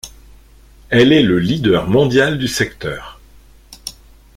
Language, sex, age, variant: French, male, 50-59, Français de métropole